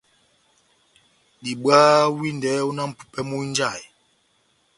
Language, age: Batanga, 40-49